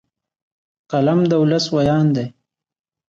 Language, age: Pashto, 19-29